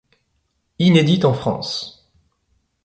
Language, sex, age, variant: French, male, 30-39, Français de métropole